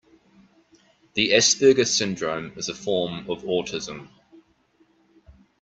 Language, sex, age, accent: English, male, 40-49, New Zealand English